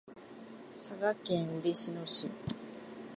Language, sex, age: Japanese, female, 50-59